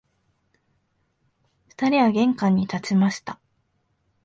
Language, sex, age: Japanese, female, 19-29